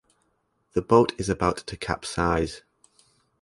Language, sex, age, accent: English, male, 30-39, England English